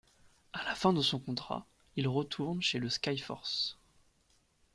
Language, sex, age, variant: French, male, 19-29, Français de métropole